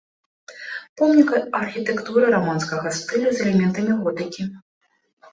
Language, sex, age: Belarusian, female, 19-29